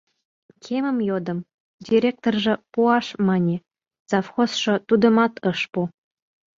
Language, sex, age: Mari, female, 19-29